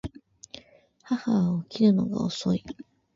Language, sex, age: Japanese, female, 19-29